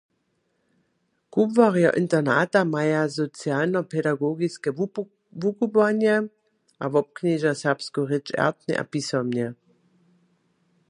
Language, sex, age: Upper Sorbian, female, 40-49